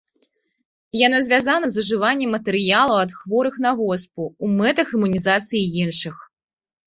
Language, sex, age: Belarusian, female, 30-39